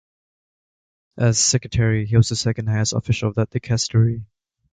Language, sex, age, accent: English, male, 19-29, United States English